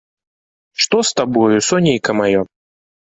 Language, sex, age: Belarusian, male, 30-39